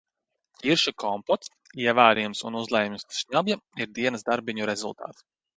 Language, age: Latvian, 30-39